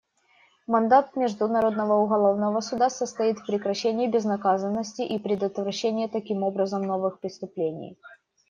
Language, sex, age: Russian, female, 19-29